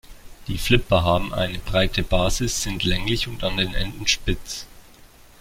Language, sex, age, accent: German, male, 30-39, Schweizerdeutsch